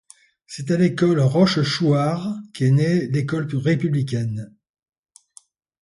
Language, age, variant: French, 70-79, Français de métropole